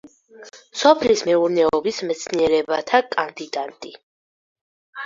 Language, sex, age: Georgian, female, under 19